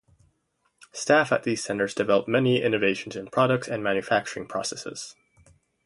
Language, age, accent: English, 19-29, United States English